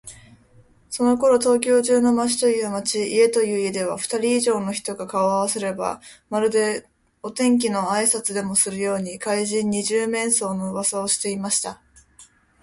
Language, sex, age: Japanese, female, under 19